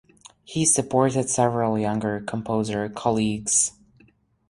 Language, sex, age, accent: English, male, 19-29, United States English